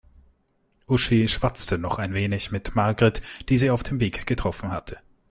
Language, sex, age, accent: German, male, 19-29, Österreichisches Deutsch